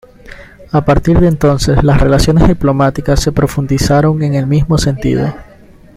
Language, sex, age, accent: Spanish, male, 19-29, Andino-Pacífico: Colombia, Perú, Ecuador, oeste de Bolivia y Venezuela andina